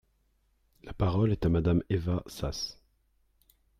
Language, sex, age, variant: French, male, 30-39, Français de métropole